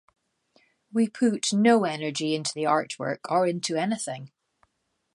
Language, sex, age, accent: English, female, 50-59, Scottish English